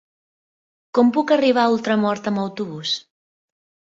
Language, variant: Catalan, Central